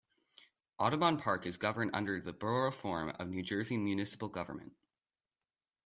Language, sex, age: English, male, under 19